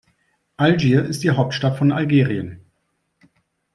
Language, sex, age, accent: German, male, 40-49, Deutschland Deutsch